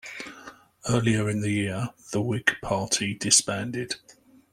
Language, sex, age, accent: English, male, 50-59, England English